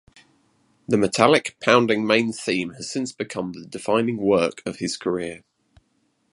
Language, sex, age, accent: English, male, 40-49, England English